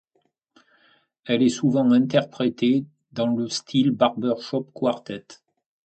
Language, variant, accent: French, Français de métropole, Français du sud de la France